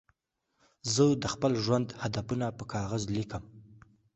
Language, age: Pashto, under 19